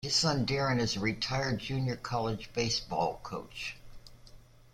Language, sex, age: English, female, 70-79